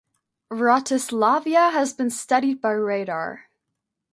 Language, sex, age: English, female, under 19